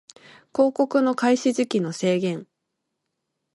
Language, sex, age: Japanese, female, 19-29